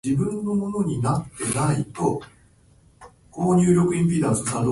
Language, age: Japanese, 19-29